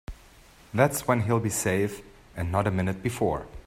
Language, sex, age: English, male, 30-39